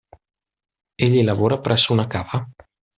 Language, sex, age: Italian, male, 30-39